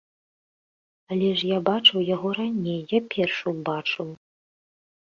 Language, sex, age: Belarusian, female, 40-49